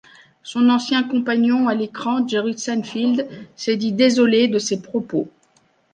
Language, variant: French, Français de métropole